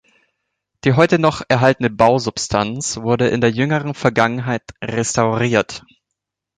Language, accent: German, Deutschland Deutsch